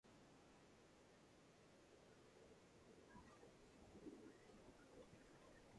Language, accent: English, Filipino